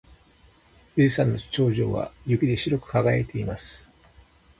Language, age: Japanese, 60-69